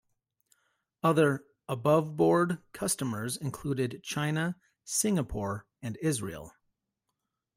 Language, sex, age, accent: English, male, 40-49, United States English